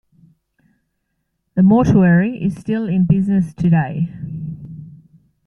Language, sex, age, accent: English, female, 30-39, Australian English